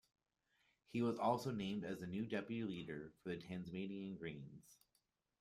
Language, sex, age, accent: English, male, 19-29, Canadian English